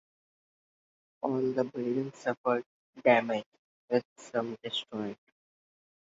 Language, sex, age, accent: English, male, 19-29, India and South Asia (India, Pakistan, Sri Lanka)